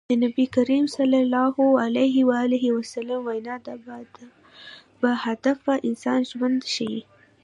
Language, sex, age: Pashto, female, 19-29